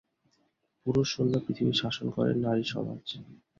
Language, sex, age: Bengali, male, 19-29